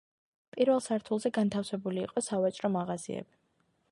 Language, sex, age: Georgian, female, 19-29